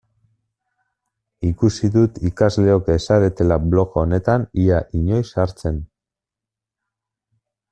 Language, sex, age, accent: Basque, male, 40-49, Mendebalekoa (Araba, Bizkaia, Gipuzkoako mendebaleko herri batzuk)